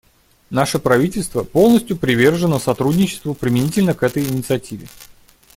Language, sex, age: Russian, male, 30-39